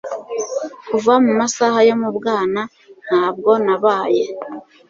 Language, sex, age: Kinyarwanda, female, 30-39